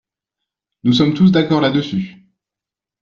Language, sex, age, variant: French, male, 40-49, Français de métropole